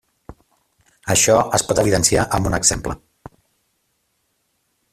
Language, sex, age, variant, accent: Catalan, male, 50-59, Central, central